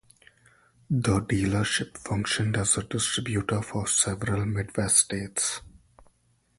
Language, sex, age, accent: English, male, 19-29, India and South Asia (India, Pakistan, Sri Lanka)